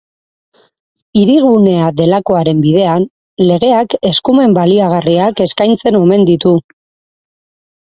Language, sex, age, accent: Basque, female, 30-39, Mendebalekoa (Araba, Bizkaia, Gipuzkoako mendebaleko herri batzuk)